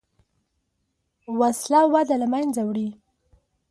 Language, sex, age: Pashto, female, 19-29